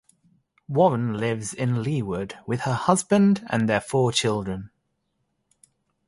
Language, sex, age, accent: English, male, 30-39, England English